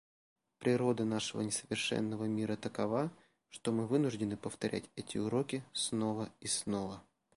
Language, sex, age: Russian, male, 30-39